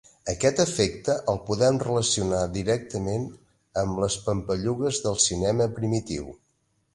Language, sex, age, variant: Catalan, male, 50-59, Nord-Occidental